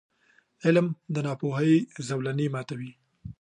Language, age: Pashto, 19-29